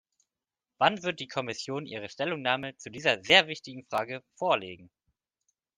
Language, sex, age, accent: German, male, 19-29, Deutschland Deutsch